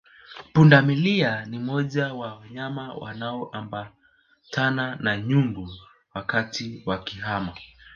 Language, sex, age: Swahili, male, 19-29